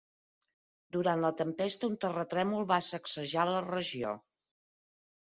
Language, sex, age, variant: Catalan, female, 60-69, Central